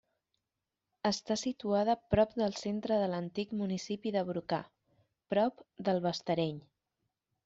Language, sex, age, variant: Catalan, female, 19-29, Central